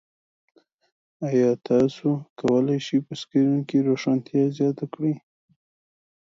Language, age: Pashto, 19-29